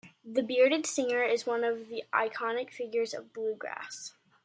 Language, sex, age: English, female, 19-29